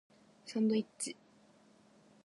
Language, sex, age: Japanese, female, 19-29